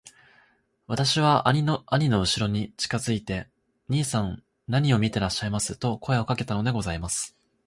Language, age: Japanese, 19-29